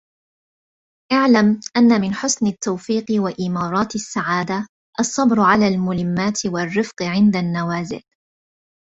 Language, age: Arabic, 30-39